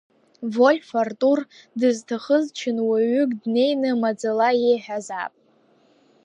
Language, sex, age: Abkhazian, female, under 19